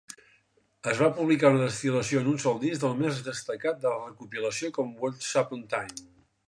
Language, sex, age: Catalan, male, 60-69